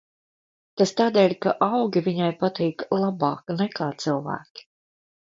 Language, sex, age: Latvian, female, 40-49